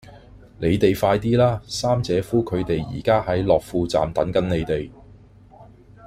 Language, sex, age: Cantonese, male, 40-49